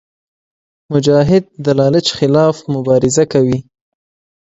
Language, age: Pashto, 19-29